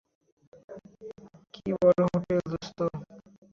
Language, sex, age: Bengali, male, 19-29